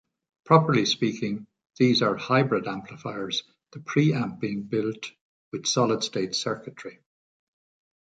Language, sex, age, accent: English, male, 70-79, Irish English